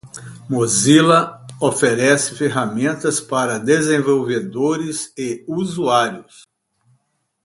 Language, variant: Portuguese, Portuguese (Brasil)